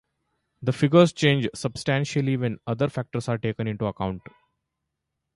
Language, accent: English, India and South Asia (India, Pakistan, Sri Lanka)